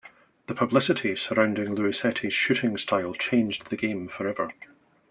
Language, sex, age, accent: English, male, 40-49, Scottish English